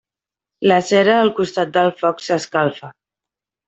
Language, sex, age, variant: Catalan, female, 30-39, Central